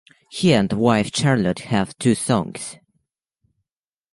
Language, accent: English, United States English